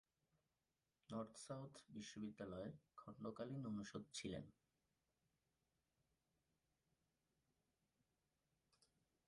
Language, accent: Bengali, Native